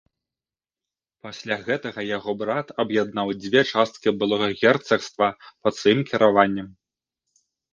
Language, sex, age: Belarusian, male, 19-29